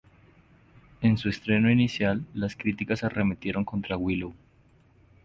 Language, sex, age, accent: Spanish, male, 19-29, Andino-Pacífico: Colombia, Perú, Ecuador, oeste de Bolivia y Venezuela andina